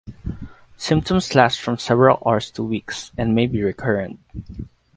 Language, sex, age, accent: English, male, 19-29, Filipino